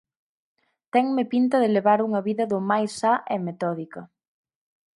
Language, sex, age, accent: Galician, female, 19-29, Central (gheada); Normativo (estándar)